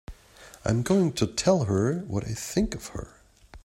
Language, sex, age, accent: English, male, 30-39, United States English